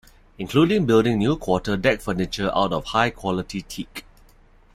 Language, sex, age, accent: English, male, 30-39, Singaporean English